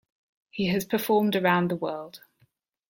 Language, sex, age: English, female, 30-39